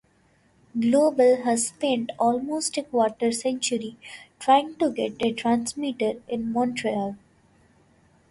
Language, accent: English, India and South Asia (India, Pakistan, Sri Lanka)